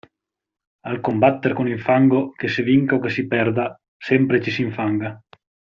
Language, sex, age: Italian, male, 19-29